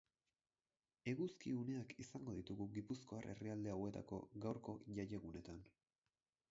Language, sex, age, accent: Basque, male, 19-29, Erdialdekoa edo Nafarra (Gipuzkoa, Nafarroa)